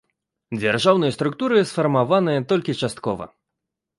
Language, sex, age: Belarusian, male, 19-29